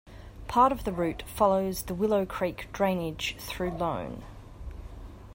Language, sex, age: English, female, 30-39